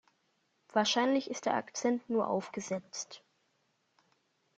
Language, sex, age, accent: German, male, under 19, Deutschland Deutsch